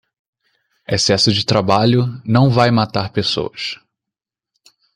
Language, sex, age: Portuguese, male, 19-29